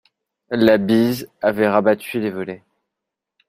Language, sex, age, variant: French, male, 30-39, Français de métropole